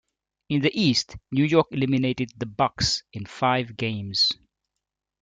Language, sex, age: English, male, 30-39